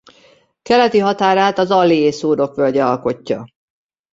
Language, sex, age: Hungarian, female, 40-49